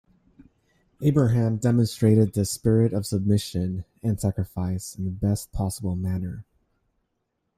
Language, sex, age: English, male, 30-39